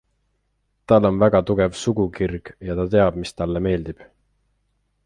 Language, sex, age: Estonian, male, 19-29